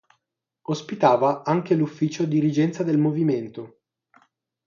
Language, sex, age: Italian, male, 19-29